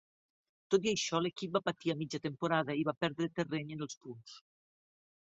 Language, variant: Catalan, Nord-Occidental